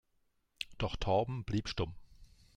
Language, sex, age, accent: German, male, 40-49, Deutschland Deutsch